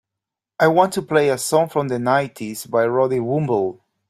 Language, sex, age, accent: English, male, 30-39, Irish English